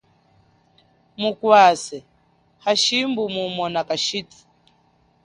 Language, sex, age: Chokwe, female, 19-29